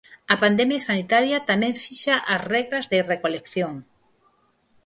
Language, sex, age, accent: Galician, female, 50-59, Normativo (estándar)